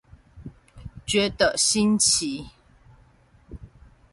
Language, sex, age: Chinese, female, 40-49